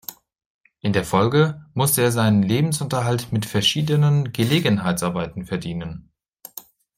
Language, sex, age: German, male, 19-29